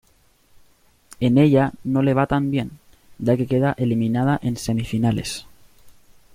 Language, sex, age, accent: Spanish, male, 19-29, Chileno: Chile, Cuyo